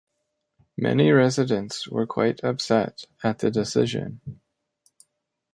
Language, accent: English, United States English